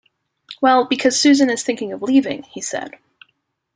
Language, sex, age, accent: English, female, 19-29, United States English